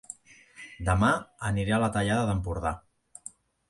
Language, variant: Catalan, Central